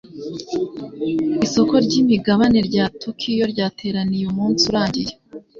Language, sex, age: Kinyarwanda, female, 19-29